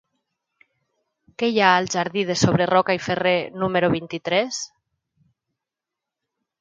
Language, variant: Catalan, Nord-Occidental